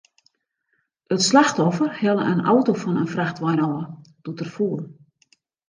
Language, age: Western Frisian, 60-69